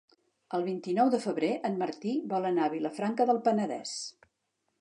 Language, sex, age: Catalan, female, 60-69